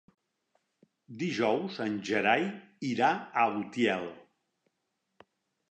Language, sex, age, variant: Catalan, male, 50-59, Central